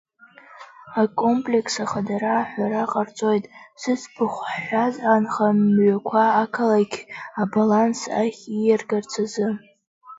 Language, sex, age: Abkhazian, female, under 19